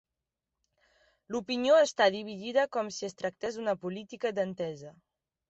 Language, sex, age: Catalan, female, 19-29